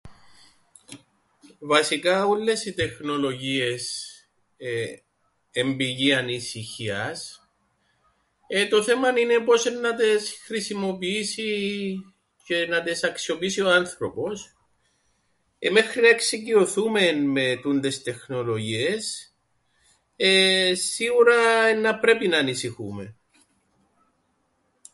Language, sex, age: Greek, male, 40-49